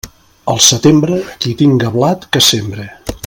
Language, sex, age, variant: Catalan, male, 50-59, Central